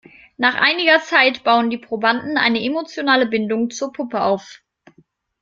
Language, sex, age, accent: German, female, 19-29, Deutschland Deutsch